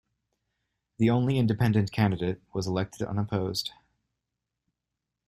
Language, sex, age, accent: English, male, 19-29, United States English